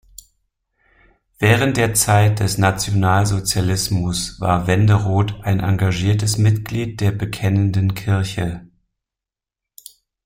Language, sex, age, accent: German, male, 30-39, Deutschland Deutsch